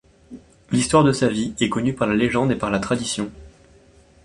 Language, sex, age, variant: French, male, under 19, Français de métropole